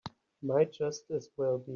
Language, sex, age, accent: English, male, 30-39, United States English